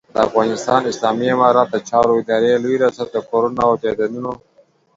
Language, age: Pashto, 19-29